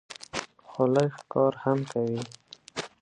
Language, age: Pashto, 19-29